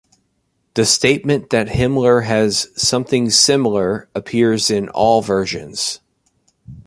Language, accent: English, United States English